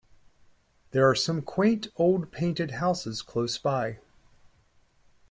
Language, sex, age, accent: English, male, 50-59, United States English